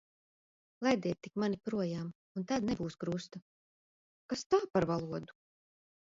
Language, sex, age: Latvian, female, 40-49